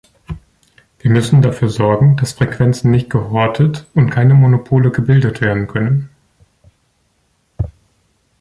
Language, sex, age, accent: German, male, 19-29, Deutschland Deutsch